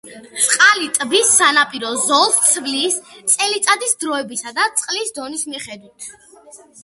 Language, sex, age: Georgian, female, under 19